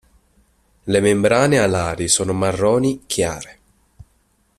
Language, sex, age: Italian, male, 19-29